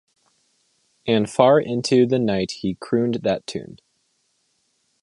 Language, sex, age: English, male, 19-29